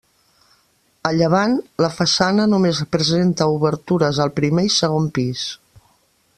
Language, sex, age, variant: Catalan, female, 60-69, Central